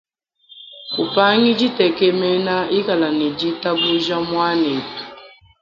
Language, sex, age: Luba-Lulua, female, 19-29